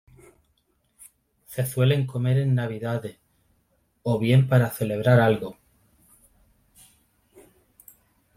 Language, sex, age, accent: Spanish, male, 30-39, España: Sur peninsular (Andalucia, Extremadura, Murcia)